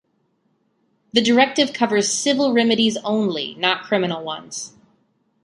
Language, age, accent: English, 19-29, United States English